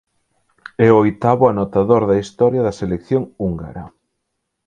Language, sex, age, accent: Galician, male, 30-39, Atlántico (seseo e gheada)